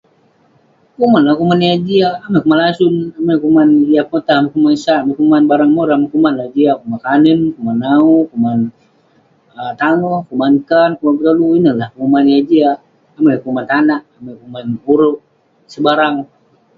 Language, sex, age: Western Penan, male, 19-29